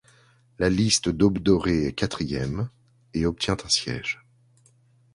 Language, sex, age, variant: French, male, 40-49, Français de métropole